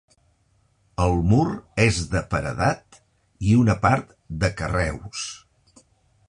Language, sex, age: Catalan, male, 60-69